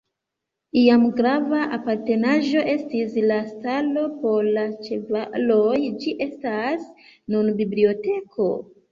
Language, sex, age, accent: Esperanto, female, 19-29, Internacia